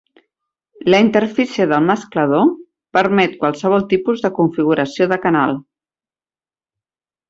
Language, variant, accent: Catalan, Central, tarragoní